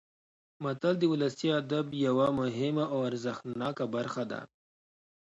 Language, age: Pashto, 30-39